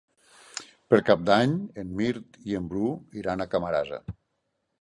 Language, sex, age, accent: Catalan, male, 60-69, valencià